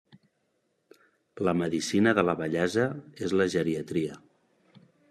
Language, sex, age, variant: Catalan, male, 40-49, Nord-Occidental